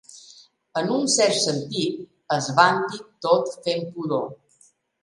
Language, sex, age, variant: Catalan, female, 40-49, Balear